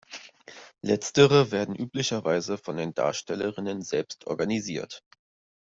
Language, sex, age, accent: German, male, 19-29, Deutschland Deutsch